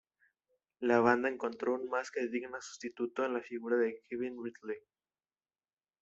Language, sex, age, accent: Spanish, male, 19-29, México